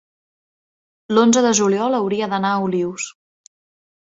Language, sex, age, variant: Catalan, female, 30-39, Central